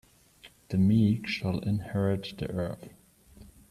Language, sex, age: English, male, 19-29